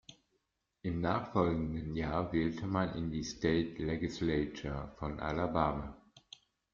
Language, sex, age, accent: German, male, 50-59, Deutschland Deutsch